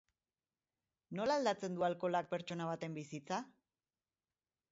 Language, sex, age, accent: Basque, female, 40-49, Erdialdekoa edo Nafarra (Gipuzkoa, Nafarroa)